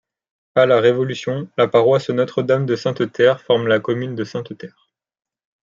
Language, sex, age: French, male, 19-29